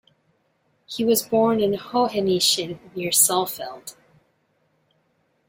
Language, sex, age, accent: English, female, 30-39, United States English